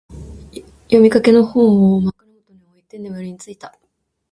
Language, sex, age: Japanese, female, 19-29